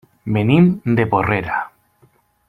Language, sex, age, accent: Catalan, male, 19-29, valencià